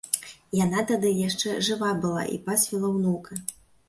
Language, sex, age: Belarusian, female, 30-39